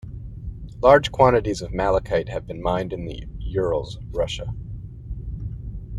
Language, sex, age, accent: English, male, 30-39, United States English